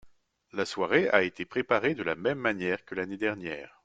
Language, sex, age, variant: French, male, 30-39, Français de métropole